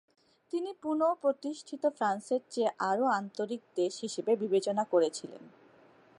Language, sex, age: Bengali, male, 30-39